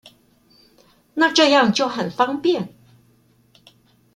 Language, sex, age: Chinese, female, 60-69